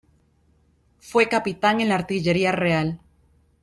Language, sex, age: Spanish, female, 19-29